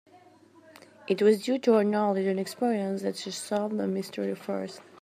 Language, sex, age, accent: English, female, 19-29, United States English